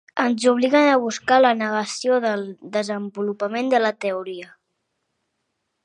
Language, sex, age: Catalan, male, 40-49